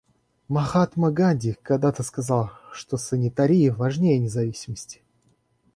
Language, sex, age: Russian, male, 19-29